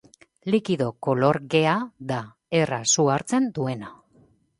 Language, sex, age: Basque, female, 40-49